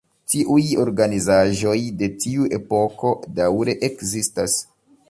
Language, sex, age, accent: Esperanto, male, 19-29, Internacia